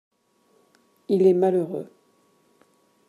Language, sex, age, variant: French, female, 40-49, Français de métropole